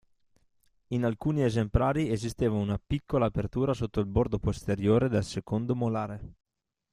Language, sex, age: Italian, male, 30-39